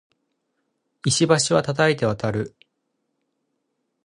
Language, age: Japanese, 19-29